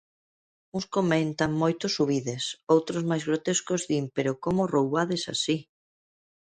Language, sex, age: Galician, female, 40-49